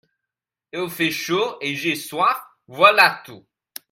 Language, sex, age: French, male, under 19